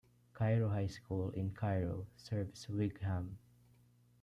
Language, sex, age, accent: English, male, 19-29, Filipino